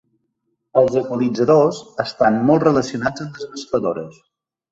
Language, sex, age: Catalan, male, 40-49